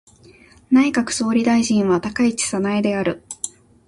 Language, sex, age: Japanese, female, 19-29